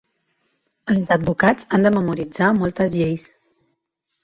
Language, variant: Catalan, Central